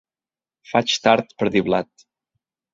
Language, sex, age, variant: Catalan, male, 30-39, Central